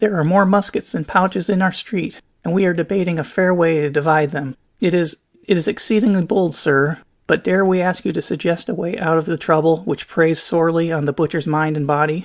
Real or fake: real